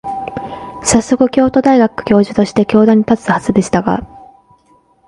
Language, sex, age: Japanese, female, 19-29